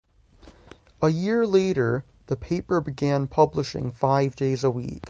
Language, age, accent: English, 19-29, United States English